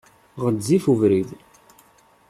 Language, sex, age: Kabyle, male, 30-39